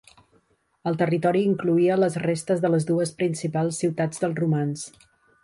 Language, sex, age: Catalan, female, 50-59